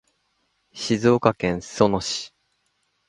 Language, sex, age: Japanese, male, 30-39